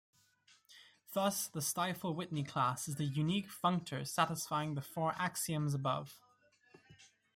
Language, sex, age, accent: English, male, 19-29, United States English